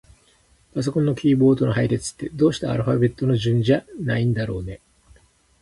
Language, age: Japanese, 60-69